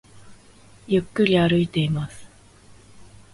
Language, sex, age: Japanese, female, 19-29